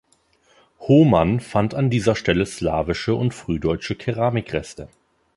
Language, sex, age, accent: German, male, 30-39, Deutschland Deutsch